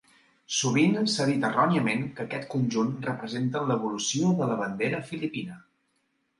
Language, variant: Catalan, Central